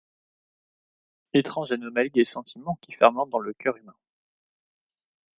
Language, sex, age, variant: French, male, 19-29, Français de métropole